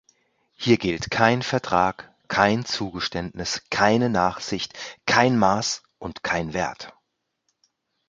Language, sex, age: German, male, 40-49